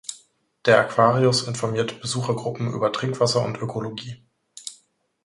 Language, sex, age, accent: German, male, 19-29, Deutschland Deutsch